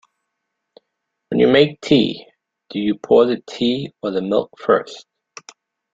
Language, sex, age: English, male, 50-59